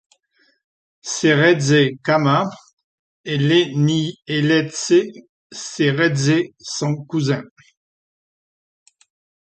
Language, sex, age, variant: French, male, 60-69, Français de métropole